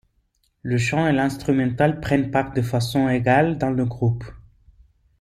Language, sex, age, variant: French, male, 30-39, Français de métropole